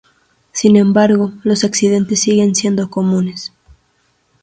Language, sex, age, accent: Spanish, female, 19-29, México